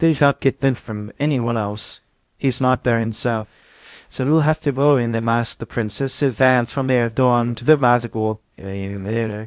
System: TTS, VITS